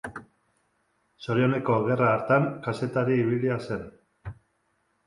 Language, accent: Basque, Mendebalekoa (Araba, Bizkaia, Gipuzkoako mendebaleko herri batzuk)